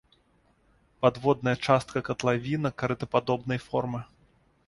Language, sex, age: Belarusian, male, 30-39